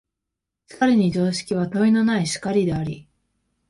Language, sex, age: Japanese, female, 19-29